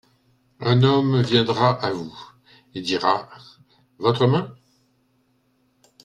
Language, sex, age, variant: French, male, 60-69, Français de métropole